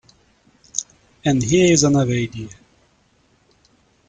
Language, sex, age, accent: English, male, 40-49, United States English